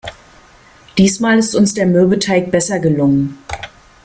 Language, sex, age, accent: German, female, 50-59, Deutschland Deutsch